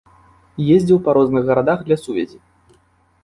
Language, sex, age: Belarusian, male, 19-29